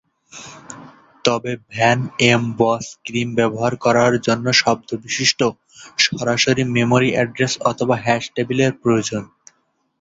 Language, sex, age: Bengali, male, 19-29